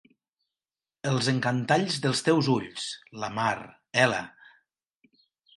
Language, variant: Catalan, Nord-Occidental